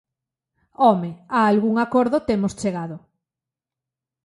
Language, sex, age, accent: Galician, female, 40-49, Normativo (estándar)